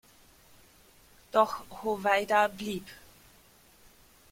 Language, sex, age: German, female, 40-49